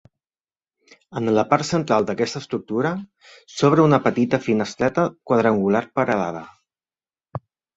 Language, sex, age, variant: Catalan, male, 30-39, Central